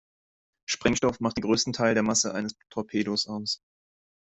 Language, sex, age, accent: German, male, 19-29, Deutschland Deutsch